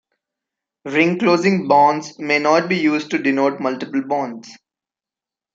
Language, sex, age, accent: English, male, 19-29, India and South Asia (India, Pakistan, Sri Lanka)